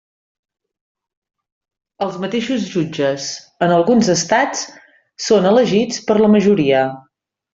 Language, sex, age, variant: Catalan, female, 50-59, Central